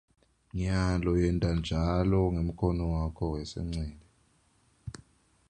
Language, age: Swati, 19-29